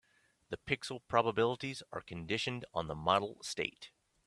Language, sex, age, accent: English, male, 40-49, United States English